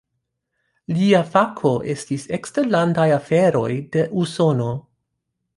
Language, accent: Esperanto, Internacia